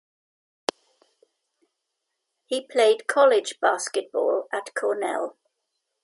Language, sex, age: English, female, 70-79